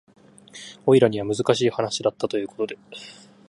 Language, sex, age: Japanese, male, under 19